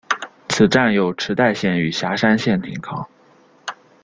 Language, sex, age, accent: Chinese, male, 19-29, 出生地：江西省